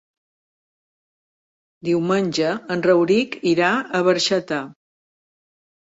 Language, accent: Catalan, mallorquí